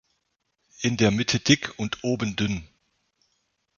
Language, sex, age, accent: German, male, 40-49, Deutschland Deutsch